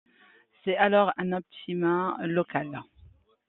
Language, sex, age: French, female, 40-49